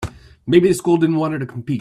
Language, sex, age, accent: English, male, 30-39, United States English